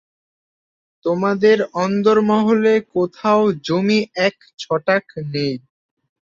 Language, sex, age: Bengali, male, 19-29